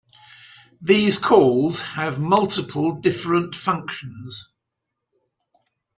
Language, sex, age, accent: English, male, 70-79, England English